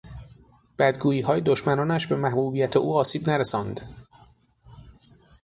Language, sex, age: Persian, male, 30-39